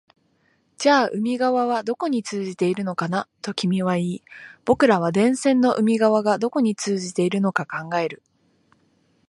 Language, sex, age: Japanese, female, 19-29